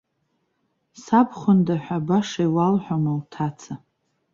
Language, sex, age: Abkhazian, female, 40-49